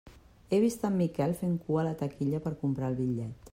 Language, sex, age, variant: Catalan, female, 50-59, Central